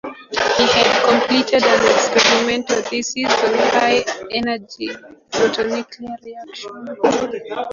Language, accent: English, United States English